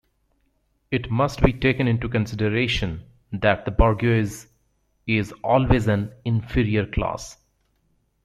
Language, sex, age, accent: English, male, 40-49, United States English